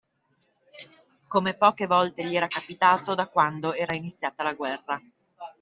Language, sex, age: Italian, female, 30-39